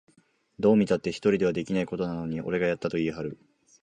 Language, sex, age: Japanese, male, 19-29